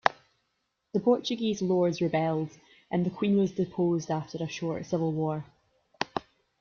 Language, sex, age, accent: English, female, 19-29, Scottish English